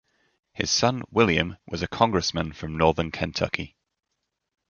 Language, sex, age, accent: English, male, 19-29, England English